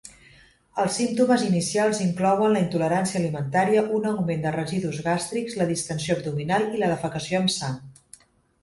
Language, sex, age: Catalan, female, 40-49